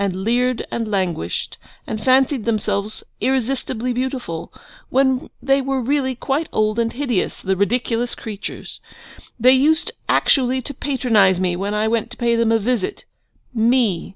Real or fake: real